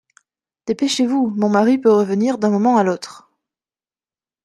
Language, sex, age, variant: French, female, 30-39, Français de métropole